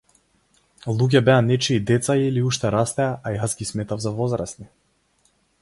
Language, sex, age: Macedonian, male, 19-29